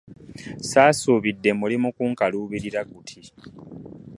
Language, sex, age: Ganda, male, 30-39